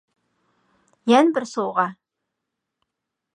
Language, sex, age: Uyghur, female, 40-49